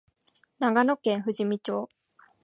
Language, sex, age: Japanese, female, 19-29